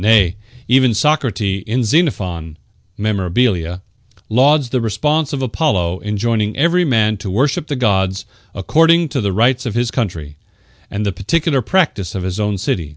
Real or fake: real